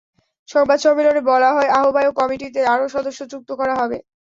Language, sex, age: Bengali, female, 19-29